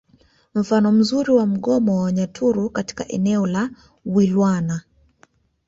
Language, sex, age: Swahili, female, 19-29